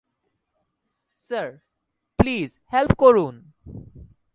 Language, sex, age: Bengali, male, 19-29